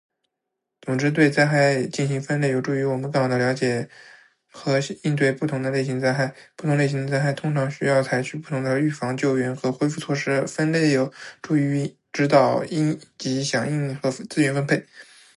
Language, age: Chinese, 19-29